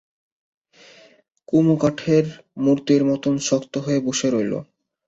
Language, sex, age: Bengali, male, 19-29